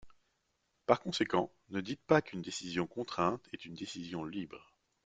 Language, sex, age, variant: French, male, 30-39, Français de métropole